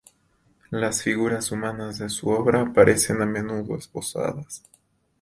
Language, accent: Spanish, Andino-Pacífico: Colombia, Perú, Ecuador, oeste de Bolivia y Venezuela andina